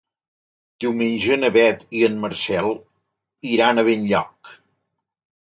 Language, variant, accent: Catalan, Central, central